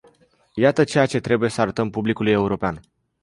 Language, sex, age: Romanian, male, 19-29